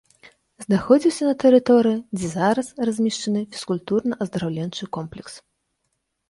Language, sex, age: Belarusian, female, 30-39